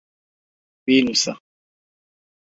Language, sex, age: Central Kurdish, male, 19-29